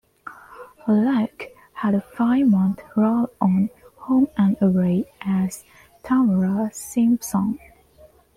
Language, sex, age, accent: English, female, 19-29, India and South Asia (India, Pakistan, Sri Lanka)